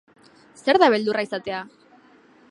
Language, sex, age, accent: Basque, female, 19-29, Mendebalekoa (Araba, Bizkaia, Gipuzkoako mendebaleko herri batzuk)